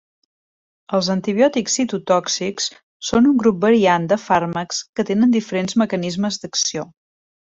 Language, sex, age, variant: Catalan, female, 40-49, Central